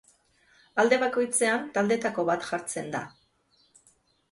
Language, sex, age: Basque, female, 50-59